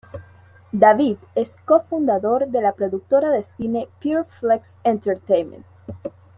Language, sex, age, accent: Spanish, female, 19-29, Caribe: Cuba, Venezuela, Puerto Rico, República Dominicana, Panamá, Colombia caribeña, México caribeño, Costa del golfo de México